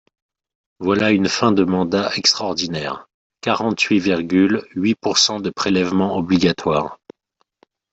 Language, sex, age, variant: French, male, 40-49, Français de métropole